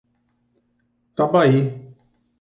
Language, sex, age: Portuguese, male, 60-69